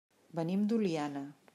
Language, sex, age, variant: Catalan, female, 50-59, Central